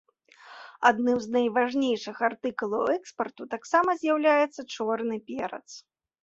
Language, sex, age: Belarusian, female, 30-39